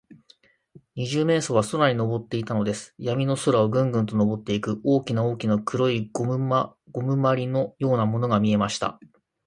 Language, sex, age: Japanese, male, 30-39